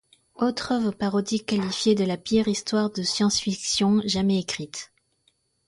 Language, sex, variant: French, female, Français de métropole